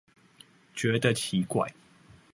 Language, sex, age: Chinese, male, 19-29